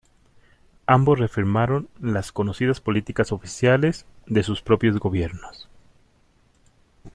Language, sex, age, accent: Spanish, male, 40-49, México